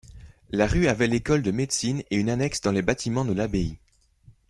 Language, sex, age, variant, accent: French, male, 19-29, Français d'Europe, Français de Belgique